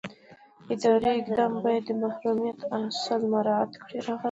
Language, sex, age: Pashto, female, 19-29